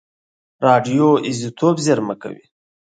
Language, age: Pashto, 19-29